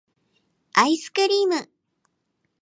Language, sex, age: Japanese, female, 19-29